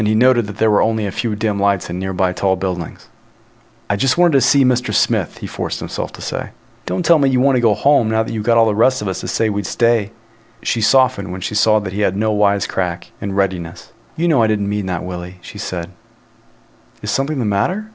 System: none